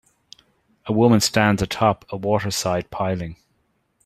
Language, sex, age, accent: English, male, 40-49, Irish English